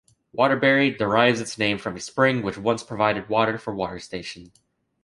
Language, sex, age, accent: English, male, 19-29, United States English